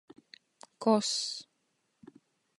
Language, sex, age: Latgalian, female, 30-39